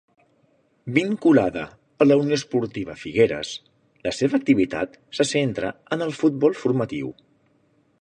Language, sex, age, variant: Catalan, male, 40-49, Central